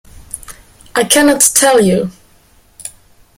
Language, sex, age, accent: English, female, 30-39, United States English